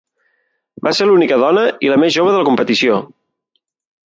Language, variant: Catalan, Central